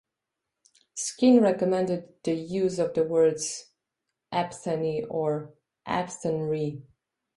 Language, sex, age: English, female, 30-39